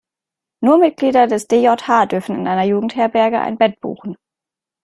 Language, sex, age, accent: German, female, 19-29, Deutschland Deutsch